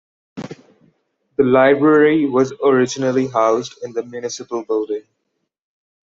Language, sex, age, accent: English, male, 19-29, India and South Asia (India, Pakistan, Sri Lanka)